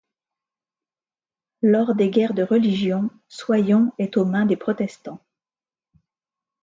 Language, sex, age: French, female, 50-59